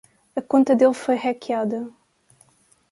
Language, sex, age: Portuguese, female, 19-29